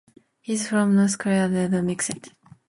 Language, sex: English, female